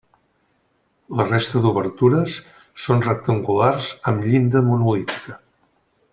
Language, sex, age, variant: Catalan, male, 60-69, Central